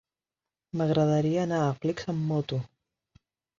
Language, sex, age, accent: Catalan, female, 19-29, aprenent (recent, des del castellà)